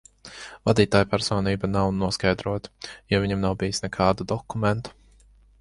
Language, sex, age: Latvian, male, 19-29